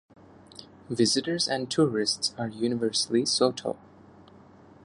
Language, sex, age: English, male, 30-39